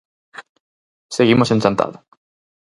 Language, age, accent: Galician, 19-29, Normativo (estándar)